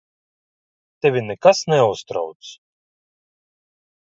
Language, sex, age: Latvian, male, 30-39